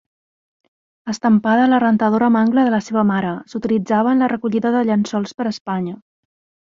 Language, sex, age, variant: Catalan, female, 40-49, Central